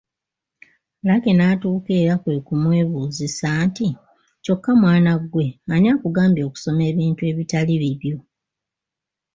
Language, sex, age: Ganda, female, 60-69